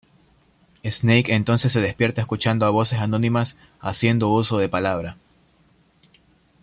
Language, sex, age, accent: Spanish, male, 19-29, Andino-Pacífico: Colombia, Perú, Ecuador, oeste de Bolivia y Venezuela andina